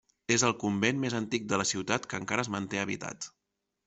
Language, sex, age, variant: Catalan, male, 30-39, Central